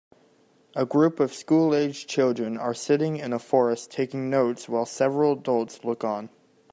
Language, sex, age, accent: English, male, under 19, United States English